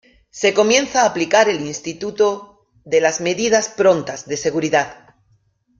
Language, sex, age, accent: Spanish, female, 40-49, España: Sur peninsular (Andalucia, Extremadura, Murcia)